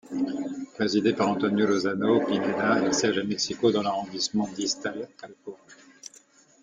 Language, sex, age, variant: French, male, 50-59, Français de métropole